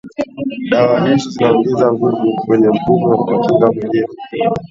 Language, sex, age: Swahili, male, 19-29